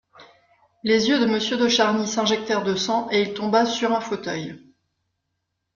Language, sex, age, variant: French, female, 40-49, Français de métropole